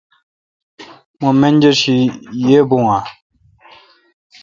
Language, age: Kalkoti, 19-29